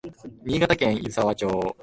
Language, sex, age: Japanese, male, 19-29